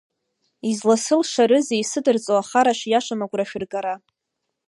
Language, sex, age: Abkhazian, female, 19-29